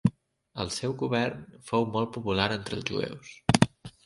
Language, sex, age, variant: Catalan, male, 30-39, Nord-Occidental